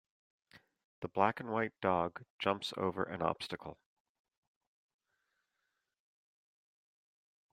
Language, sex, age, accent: English, male, 50-59, United States English